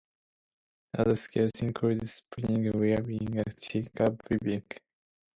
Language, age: English, 19-29